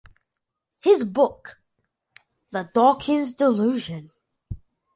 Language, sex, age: English, male, 40-49